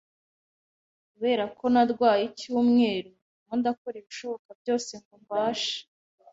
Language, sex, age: Kinyarwanda, female, 19-29